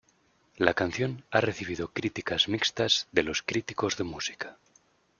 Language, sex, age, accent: Spanish, male, 19-29, España: Centro-Sur peninsular (Madrid, Toledo, Castilla-La Mancha)